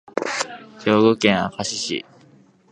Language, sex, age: Japanese, male, 19-29